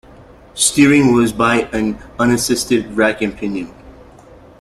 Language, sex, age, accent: English, male, 30-39, United States English